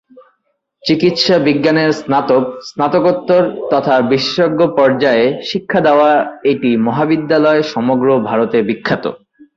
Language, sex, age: Bengali, male, 19-29